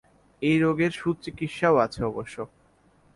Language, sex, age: Bengali, male, 19-29